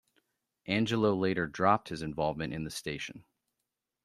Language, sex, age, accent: English, male, 40-49, United States English